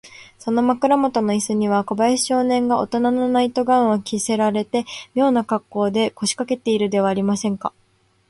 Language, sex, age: Japanese, female, 19-29